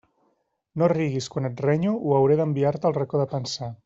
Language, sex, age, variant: Catalan, male, 40-49, Central